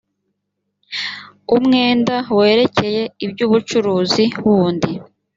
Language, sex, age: Kinyarwanda, female, 30-39